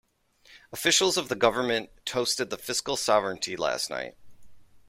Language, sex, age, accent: English, male, 30-39, United States English